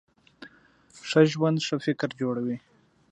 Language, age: Pashto, 19-29